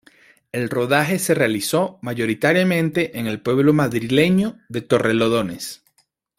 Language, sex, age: Spanish, male, 19-29